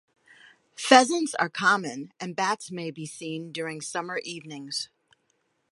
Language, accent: English, United States English